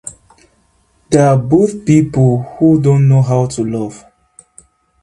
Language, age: English, 19-29